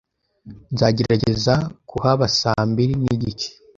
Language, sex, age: Kinyarwanda, male, under 19